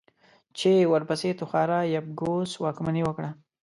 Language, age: Pashto, 19-29